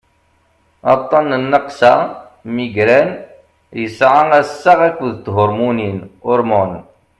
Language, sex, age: Kabyle, male, 40-49